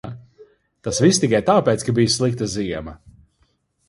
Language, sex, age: Latvian, male, 40-49